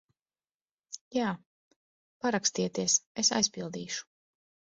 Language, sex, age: Latvian, female, 40-49